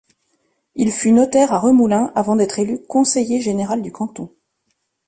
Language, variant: French, Français de métropole